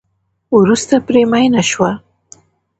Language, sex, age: Pashto, female, 19-29